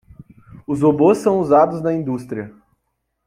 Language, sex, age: Portuguese, male, 19-29